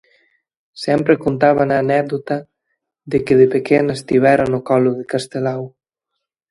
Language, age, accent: Galician, 19-29, Atlántico (seseo e gheada)